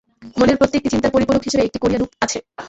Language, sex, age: Bengali, female, under 19